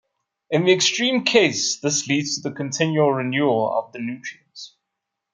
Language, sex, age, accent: English, male, 30-39, Southern African (South Africa, Zimbabwe, Namibia)